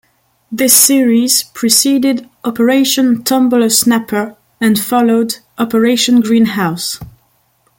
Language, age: English, 19-29